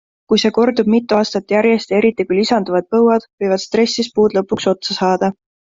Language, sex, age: Estonian, female, 19-29